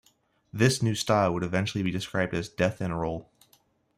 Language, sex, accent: English, male, United States English